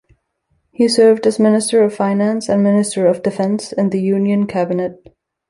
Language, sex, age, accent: English, female, 19-29, United States English